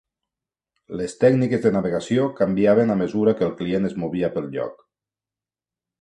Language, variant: Catalan, Nord-Occidental